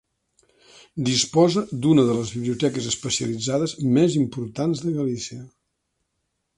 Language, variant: Catalan, Central